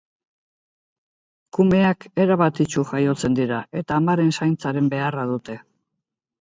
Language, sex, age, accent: Basque, female, 70-79, Mendebalekoa (Araba, Bizkaia, Gipuzkoako mendebaleko herri batzuk)